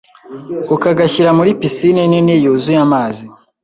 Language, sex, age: Kinyarwanda, male, 19-29